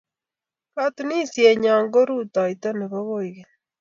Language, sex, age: Kalenjin, female, 40-49